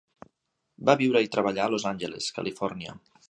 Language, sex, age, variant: Catalan, male, 50-59, Central